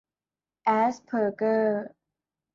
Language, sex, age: Thai, female, 19-29